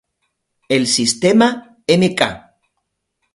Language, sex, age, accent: Spanish, male, 50-59, España: Sur peninsular (Andalucia, Extremadura, Murcia)